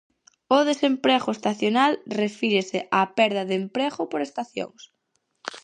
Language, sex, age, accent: Galician, female, under 19, Central (gheada)